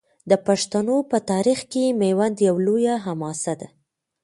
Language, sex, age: Pashto, female, 19-29